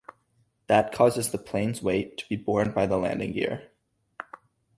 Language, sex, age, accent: English, male, 19-29, United States English